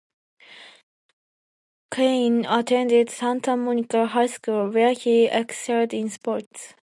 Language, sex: English, female